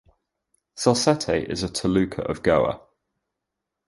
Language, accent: English, England English